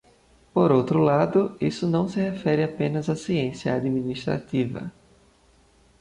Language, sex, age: Portuguese, male, 30-39